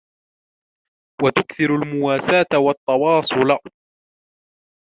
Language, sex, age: Arabic, male, 19-29